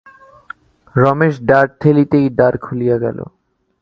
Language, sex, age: Bengali, male, 19-29